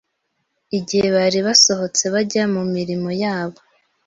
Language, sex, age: Kinyarwanda, female, 19-29